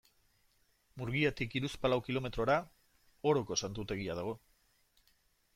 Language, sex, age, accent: Basque, male, 50-59, Mendebalekoa (Araba, Bizkaia, Gipuzkoako mendebaleko herri batzuk)